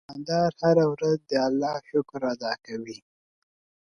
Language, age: Pashto, 19-29